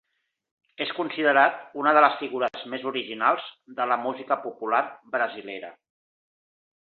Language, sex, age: Catalan, male, 40-49